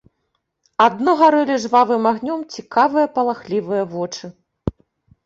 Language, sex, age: Belarusian, female, 30-39